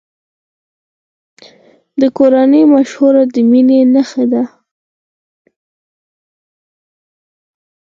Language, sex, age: Pashto, female, under 19